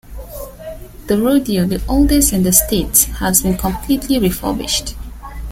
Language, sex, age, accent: English, female, 19-29, Irish English